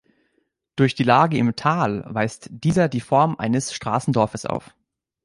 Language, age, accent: German, 19-29, Deutschland Deutsch